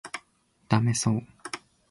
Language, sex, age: Japanese, male, 19-29